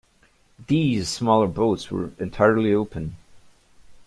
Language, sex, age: English, male, under 19